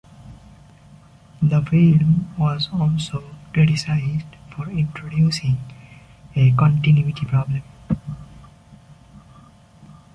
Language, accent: English, India and South Asia (India, Pakistan, Sri Lanka)